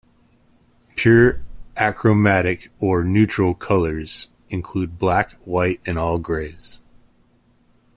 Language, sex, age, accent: English, male, 30-39, United States English